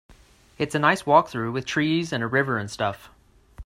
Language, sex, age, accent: English, male, 30-39, United States English